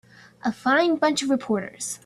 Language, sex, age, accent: English, female, under 19, United States English